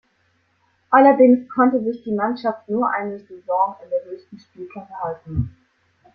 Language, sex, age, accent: German, female, under 19, Deutschland Deutsch